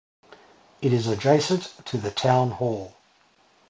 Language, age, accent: English, 50-59, Australian English